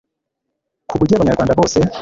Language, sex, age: Kinyarwanda, male, 19-29